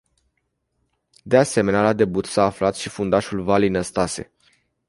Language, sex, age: Romanian, male, 19-29